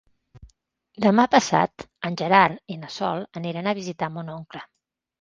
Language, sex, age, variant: Catalan, female, 50-59, Central